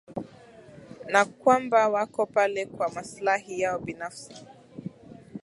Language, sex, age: Swahili, male, 19-29